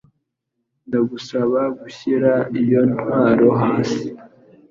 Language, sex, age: Kinyarwanda, male, under 19